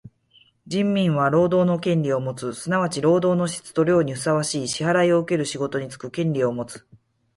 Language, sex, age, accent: Japanese, female, 40-49, 関西弁